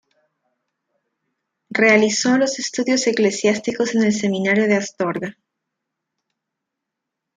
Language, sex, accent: Spanish, female, Andino-Pacífico: Colombia, Perú, Ecuador, oeste de Bolivia y Venezuela andina